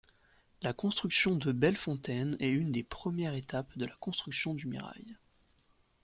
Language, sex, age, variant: French, male, 19-29, Français de métropole